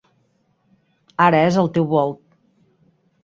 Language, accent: Catalan, Garrotxi